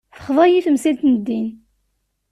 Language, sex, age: Kabyle, female, 19-29